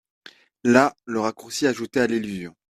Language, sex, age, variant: French, male, 30-39, Français de métropole